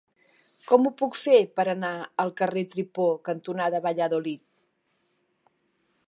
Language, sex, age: Catalan, female, 50-59